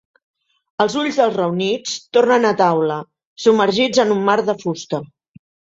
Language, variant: Catalan, Central